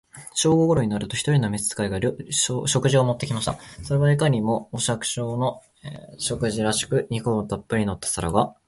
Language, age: Japanese, 19-29